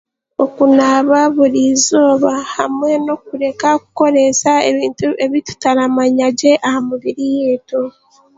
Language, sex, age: Chiga, female, 19-29